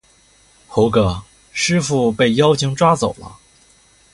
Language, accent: Chinese, 出生地：黑龙江省